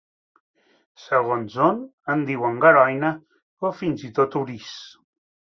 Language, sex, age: Catalan, male, 40-49